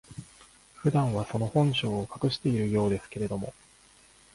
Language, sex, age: Japanese, male, 30-39